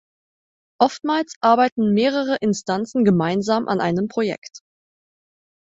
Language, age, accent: German, 19-29, Deutschland Deutsch